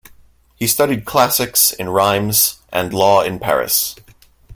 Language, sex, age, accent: English, male, 19-29, United States English